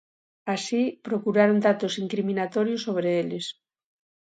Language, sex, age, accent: Galician, female, 40-49, Oriental (común en zona oriental)